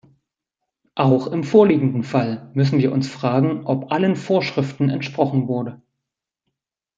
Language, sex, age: German, male, 30-39